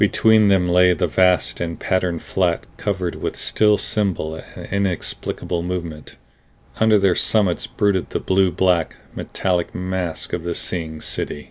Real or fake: real